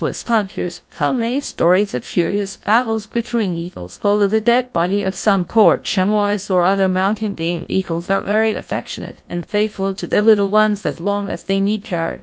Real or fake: fake